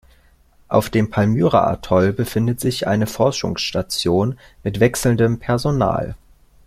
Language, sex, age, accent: German, male, 19-29, Deutschland Deutsch